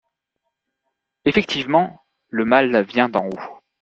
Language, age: French, 19-29